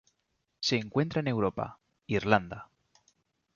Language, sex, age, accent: Spanish, male, 30-39, España: Norte peninsular (Asturias, Castilla y León, Cantabria, País Vasco, Navarra, Aragón, La Rioja, Guadalajara, Cuenca)